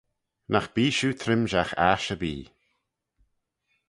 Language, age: Manx, 40-49